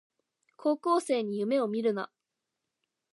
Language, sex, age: Japanese, female, under 19